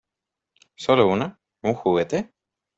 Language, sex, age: Spanish, male, 30-39